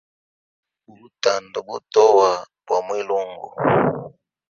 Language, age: Hemba, 19-29